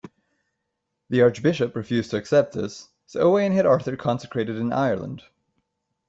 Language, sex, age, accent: English, male, 19-29, United States English